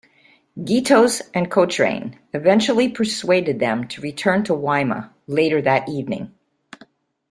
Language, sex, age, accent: English, female, 70-79, United States English